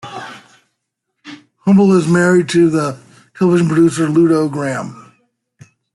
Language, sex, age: English, male, 50-59